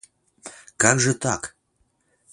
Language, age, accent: Russian, 19-29, Русский